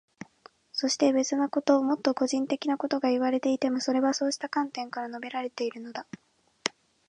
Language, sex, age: Japanese, female, 19-29